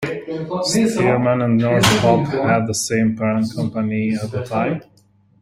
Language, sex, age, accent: English, male, 30-39, United States English